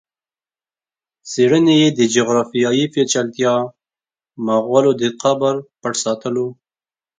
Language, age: Pashto, 19-29